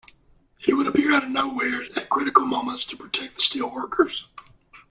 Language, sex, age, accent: English, male, 40-49, United States English